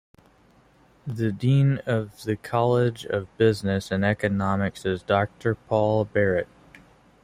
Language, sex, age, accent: English, male, 19-29, United States English